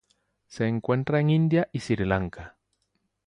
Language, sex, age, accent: Spanish, male, 40-49, Caribe: Cuba, Venezuela, Puerto Rico, República Dominicana, Panamá, Colombia caribeña, México caribeño, Costa del golfo de México